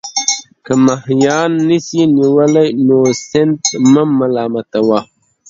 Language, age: Pashto, 19-29